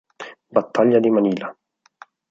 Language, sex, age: Italian, male, 19-29